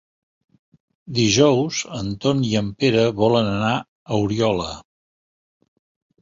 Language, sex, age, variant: Catalan, male, 60-69, Septentrional